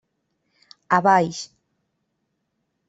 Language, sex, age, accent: Catalan, female, 30-39, valencià